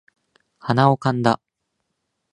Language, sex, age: Japanese, male, 19-29